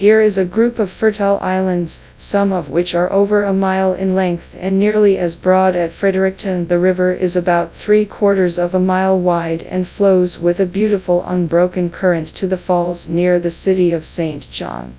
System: TTS, FastPitch